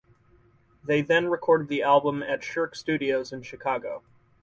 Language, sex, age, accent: English, male, 30-39, United States English